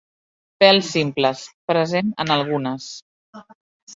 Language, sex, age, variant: Catalan, female, 40-49, Central